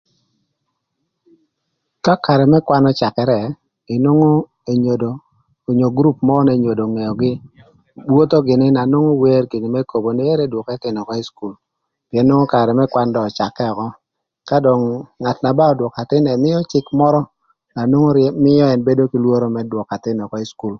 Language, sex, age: Thur, male, 40-49